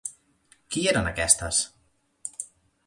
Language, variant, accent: Catalan, Central, central